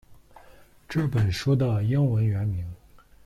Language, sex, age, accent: Chinese, male, 19-29, 出生地：河南省